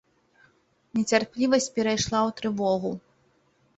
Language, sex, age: Belarusian, female, 19-29